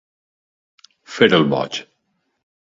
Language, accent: Catalan, valencià